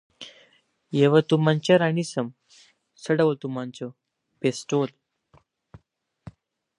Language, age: Pashto, under 19